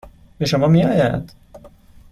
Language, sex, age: Persian, male, 19-29